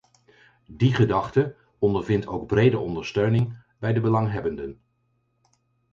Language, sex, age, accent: Dutch, male, 50-59, Nederlands Nederlands